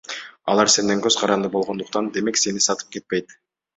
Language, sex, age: Kyrgyz, male, 19-29